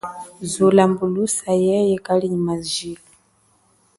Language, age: Chokwe, 40-49